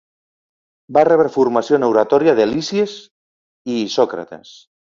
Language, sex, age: Catalan, male, 50-59